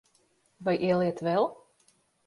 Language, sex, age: Latvian, female, 19-29